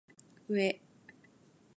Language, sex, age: Japanese, female, 19-29